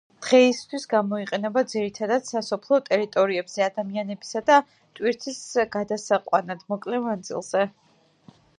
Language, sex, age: Georgian, female, 19-29